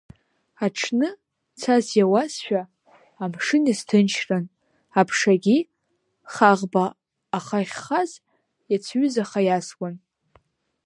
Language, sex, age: Abkhazian, female, under 19